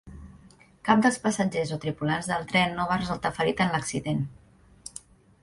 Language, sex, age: Catalan, female, 30-39